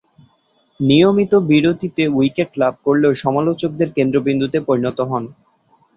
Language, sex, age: Bengali, male, 19-29